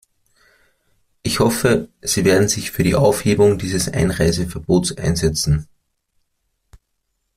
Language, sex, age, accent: German, male, 30-39, Österreichisches Deutsch